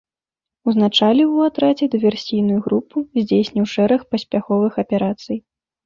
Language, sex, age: Belarusian, female, 19-29